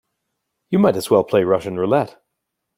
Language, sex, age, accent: English, male, 40-49, Canadian English